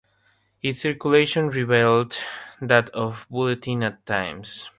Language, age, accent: English, 19-29, United States English; India and South Asia (India, Pakistan, Sri Lanka)